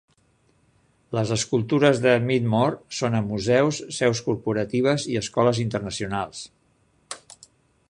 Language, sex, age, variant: Catalan, male, 70-79, Central